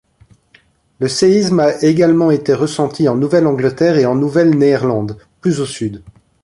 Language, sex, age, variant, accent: French, male, 30-39, Français d'Europe, Français de Belgique